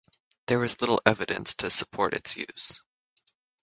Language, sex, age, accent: English, male, under 19, United States English; Canadian English